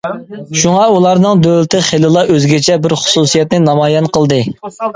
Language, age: Uyghur, 19-29